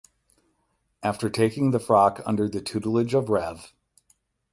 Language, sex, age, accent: English, male, 40-49, United States English; Midwestern